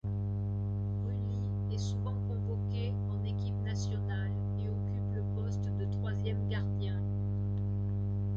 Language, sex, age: French, female, 60-69